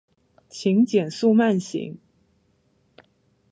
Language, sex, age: Chinese, female, 19-29